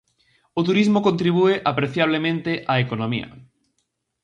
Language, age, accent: Galician, 19-29, Atlántico (seseo e gheada)